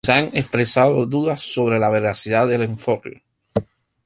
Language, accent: Spanish, Caribe: Cuba, Venezuela, Puerto Rico, República Dominicana, Panamá, Colombia caribeña, México caribeño, Costa del golfo de México